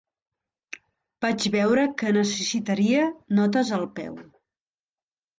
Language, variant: Catalan, Central